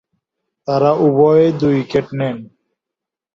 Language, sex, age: Bengali, male, 19-29